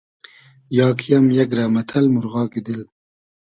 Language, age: Hazaragi, 30-39